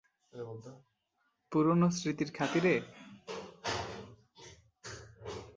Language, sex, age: Bengali, male, 19-29